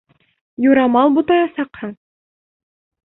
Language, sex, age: Bashkir, female, 19-29